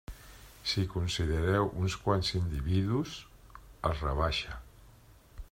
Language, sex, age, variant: Catalan, male, 50-59, Central